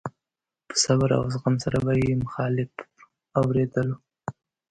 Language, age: Pashto, 19-29